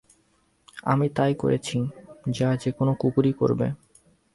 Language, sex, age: Bengali, male, 19-29